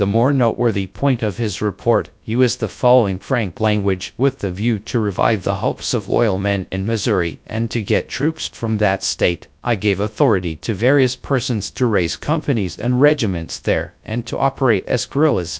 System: TTS, GradTTS